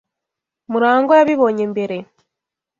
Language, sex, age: Kinyarwanda, female, 19-29